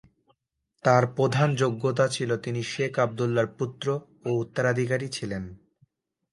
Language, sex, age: Bengali, male, 19-29